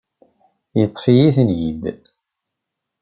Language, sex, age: Kabyle, male, 30-39